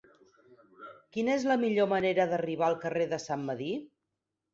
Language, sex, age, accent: Catalan, female, 40-49, gironí